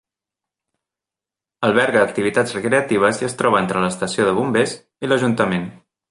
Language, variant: Catalan, Central